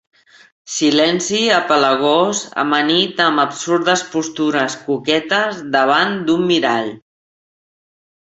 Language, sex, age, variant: Catalan, female, 50-59, Central